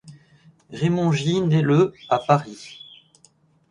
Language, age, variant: French, 19-29, Français de métropole